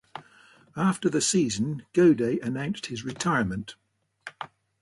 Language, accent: English, England English